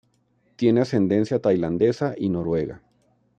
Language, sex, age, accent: Spanish, male, 40-49, México